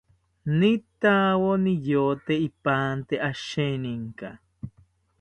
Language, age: South Ucayali Ashéninka, 30-39